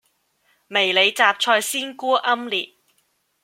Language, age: Cantonese, 19-29